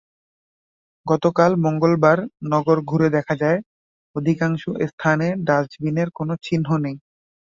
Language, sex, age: Bengali, male, 19-29